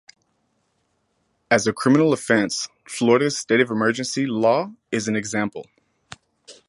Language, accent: English, United States English